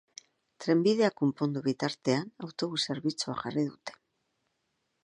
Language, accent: Basque, Erdialdekoa edo Nafarra (Gipuzkoa, Nafarroa)